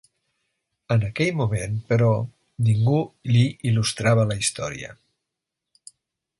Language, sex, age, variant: Catalan, male, 50-59, Nord-Occidental